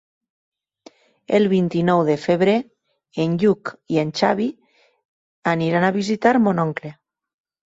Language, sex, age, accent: Catalan, female, 40-49, valencià; Tortosí